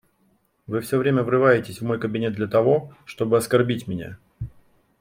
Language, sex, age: Russian, male, 30-39